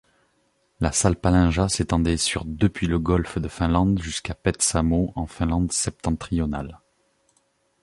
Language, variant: French, Français de métropole